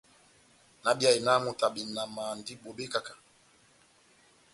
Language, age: Batanga, 50-59